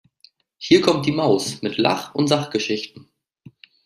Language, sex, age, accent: German, male, 19-29, Deutschland Deutsch